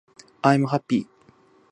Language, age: Japanese, 19-29